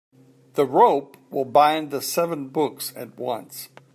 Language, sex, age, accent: English, male, 60-69, United States English